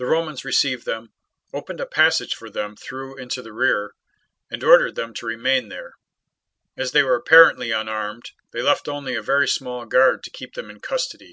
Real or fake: real